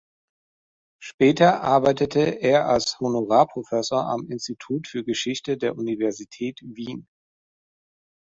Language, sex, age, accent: German, male, 30-39, Deutschland Deutsch